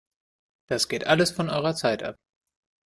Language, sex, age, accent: German, male, 30-39, Deutschland Deutsch